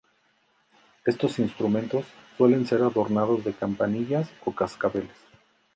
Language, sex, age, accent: Spanish, male, 40-49, México